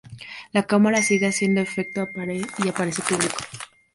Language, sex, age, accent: Spanish, female, 19-29, México